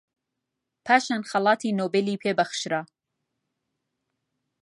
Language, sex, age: Central Kurdish, female, 30-39